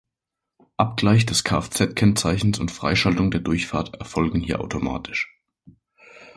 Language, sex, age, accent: German, male, 19-29, Deutschland Deutsch